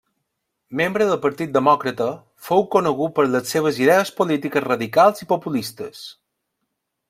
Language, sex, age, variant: Catalan, male, 30-39, Balear